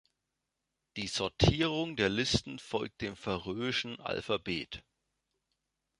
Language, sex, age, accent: German, male, 40-49, Deutschland Deutsch